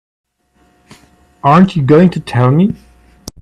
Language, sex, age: English, male, 30-39